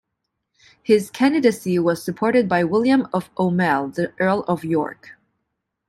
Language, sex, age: English, female, 30-39